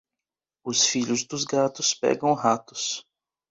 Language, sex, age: Portuguese, male, 19-29